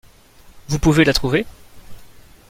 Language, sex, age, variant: French, male, 19-29, Français de métropole